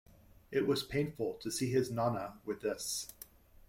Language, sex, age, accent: English, male, 30-39, United States English